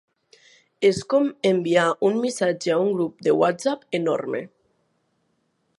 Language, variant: Catalan, Nord-Occidental